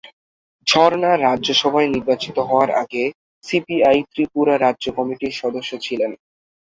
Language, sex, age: Bengali, male, under 19